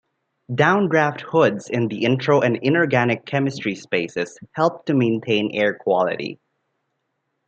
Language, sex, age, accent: English, male, 19-29, Filipino